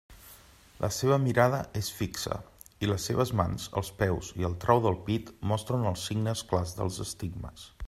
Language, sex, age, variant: Catalan, male, 40-49, Central